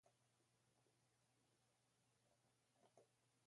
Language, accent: English, Australian English